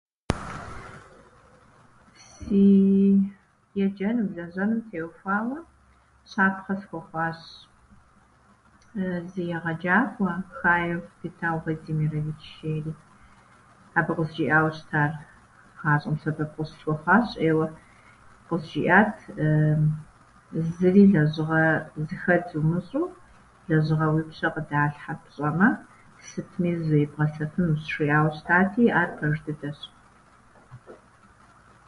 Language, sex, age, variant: Kabardian, female, 50-59, Адыгэбзэ (Къэбэрдей, Кирил, Урысей)